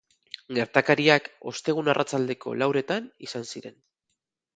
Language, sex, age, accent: Basque, male, 40-49, Mendebalekoa (Araba, Bizkaia, Gipuzkoako mendebaleko herri batzuk)